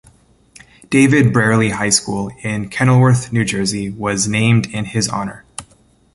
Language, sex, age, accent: English, male, 19-29, United States English